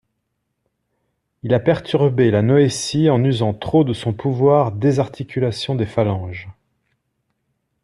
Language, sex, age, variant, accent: French, male, 40-49, Français d'Europe, Français de Suisse